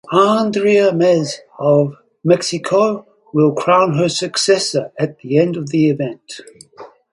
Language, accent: English, Australian English